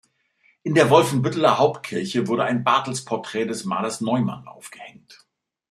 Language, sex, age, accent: German, male, 50-59, Deutschland Deutsch